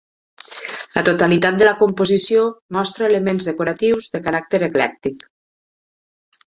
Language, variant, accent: Catalan, Nord-Occidental, Tortosí